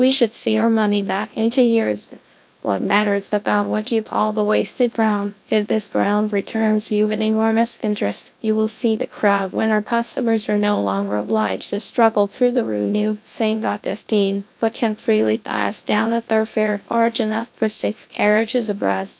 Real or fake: fake